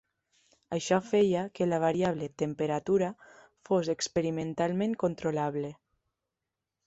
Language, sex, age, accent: Catalan, female, 19-29, valencià